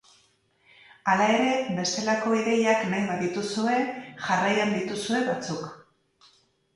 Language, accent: Basque, Mendebalekoa (Araba, Bizkaia, Gipuzkoako mendebaleko herri batzuk)